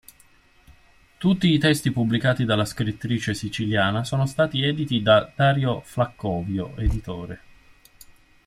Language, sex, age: Italian, male, 50-59